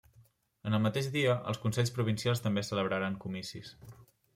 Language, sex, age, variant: Catalan, male, 19-29, Central